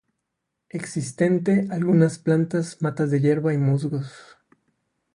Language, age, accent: Spanish, 30-39, México